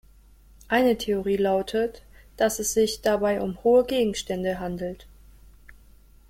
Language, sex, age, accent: German, female, 19-29, Deutschland Deutsch